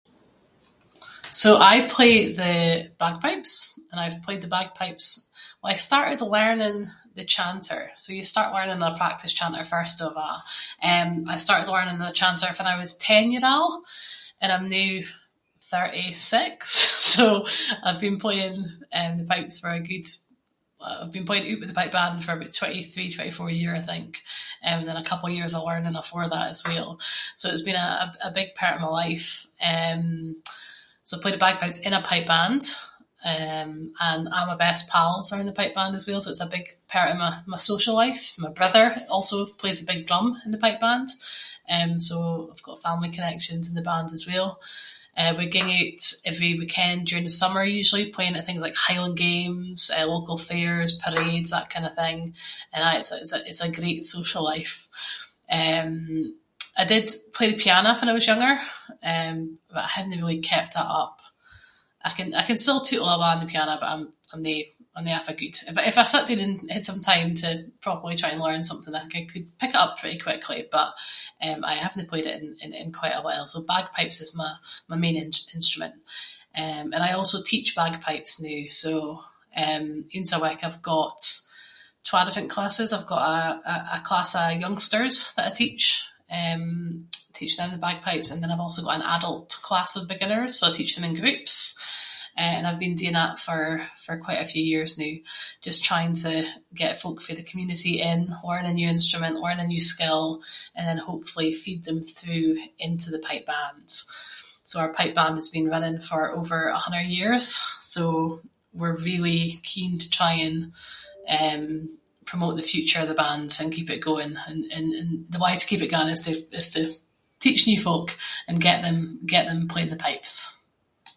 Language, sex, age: Scots, female, 30-39